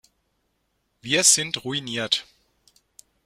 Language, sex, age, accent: German, male, 40-49, Deutschland Deutsch